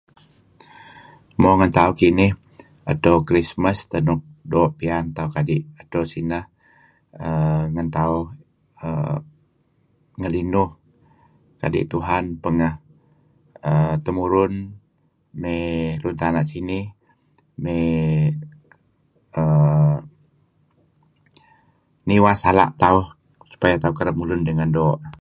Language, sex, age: Kelabit, male, 50-59